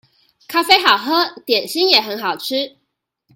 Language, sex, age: Chinese, female, 19-29